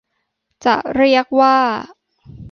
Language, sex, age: Thai, female, 19-29